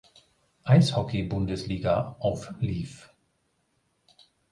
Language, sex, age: German, male, 50-59